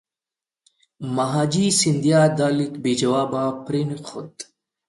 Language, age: Pashto, 30-39